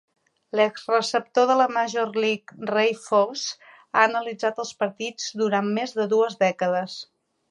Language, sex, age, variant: Catalan, female, 40-49, Central